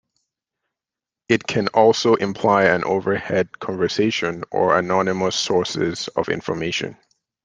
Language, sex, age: English, male, 30-39